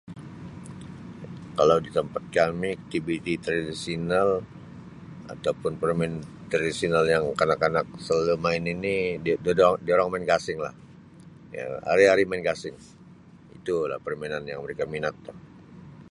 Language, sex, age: Sabah Malay, male, 50-59